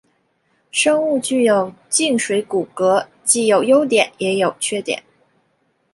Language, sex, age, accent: Chinese, female, 19-29, 出生地：黑龙江省